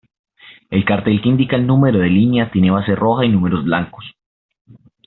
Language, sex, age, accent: Spanish, male, 19-29, Andino-Pacífico: Colombia, Perú, Ecuador, oeste de Bolivia y Venezuela andina